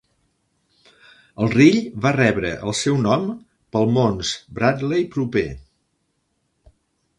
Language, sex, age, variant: Catalan, male, 60-69, Central